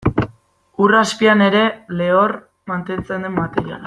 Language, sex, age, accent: Basque, female, 19-29, Mendebalekoa (Araba, Bizkaia, Gipuzkoako mendebaleko herri batzuk)